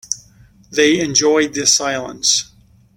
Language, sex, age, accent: English, male, 50-59, United States English